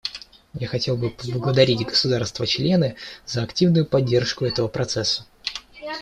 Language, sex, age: Russian, male, under 19